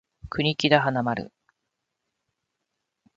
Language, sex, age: Japanese, female, 50-59